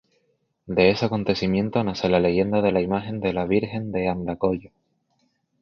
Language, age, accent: Spanish, 19-29, España: Islas Canarias